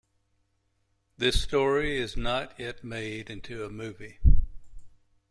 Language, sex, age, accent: English, male, 60-69, United States English